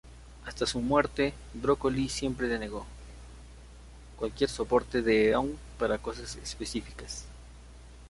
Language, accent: Spanish, Andino-Pacífico: Colombia, Perú, Ecuador, oeste de Bolivia y Venezuela andina